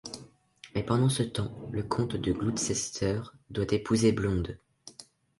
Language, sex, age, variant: French, male, under 19, Français de métropole